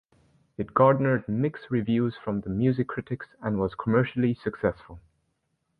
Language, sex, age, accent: English, male, 19-29, United States English